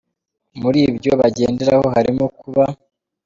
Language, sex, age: Kinyarwanda, male, 30-39